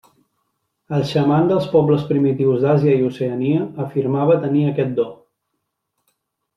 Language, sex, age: Catalan, male, 30-39